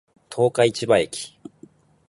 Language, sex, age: Japanese, male, 19-29